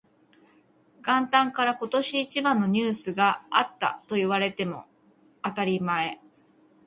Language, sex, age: Japanese, female, 30-39